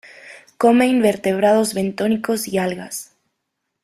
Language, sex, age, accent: Spanish, female, 19-29, México